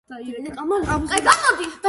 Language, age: Georgian, under 19